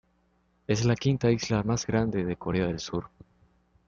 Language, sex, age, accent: Spanish, male, 19-29, Caribe: Cuba, Venezuela, Puerto Rico, República Dominicana, Panamá, Colombia caribeña, México caribeño, Costa del golfo de México